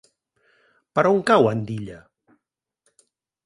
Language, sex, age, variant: Catalan, male, 50-59, Central